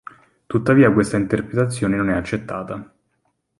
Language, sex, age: Italian, male, 19-29